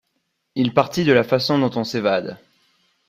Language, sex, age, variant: French, male, 19-29, Français de métropole